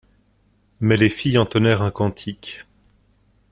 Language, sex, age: French, male, 30-39